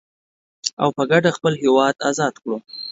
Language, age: Pashto, 19-29